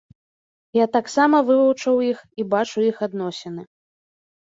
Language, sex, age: Belarusian, female, 19-29